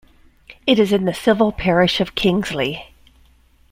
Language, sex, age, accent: English, female, 50-59, United States English